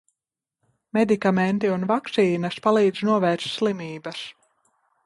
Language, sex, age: Latvian, female, 30-39